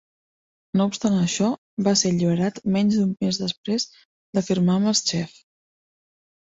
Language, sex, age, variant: Catalan, female, 30-39, Central